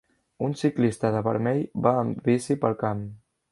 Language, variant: Catalan, Central